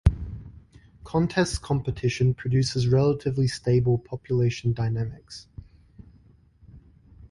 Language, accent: English, Australian English